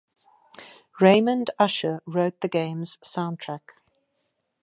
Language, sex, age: English, female, 30-39